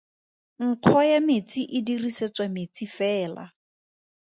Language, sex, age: Tswana, female, 30-39